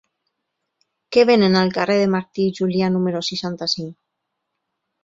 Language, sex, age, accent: Catalan, female, 40-49, valencià